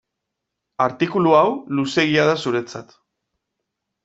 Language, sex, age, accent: Basque, male, 40-49, Mendebalekoa (Araba, Bizkaia, Gipuzkoako mendebaleko herri batzuk)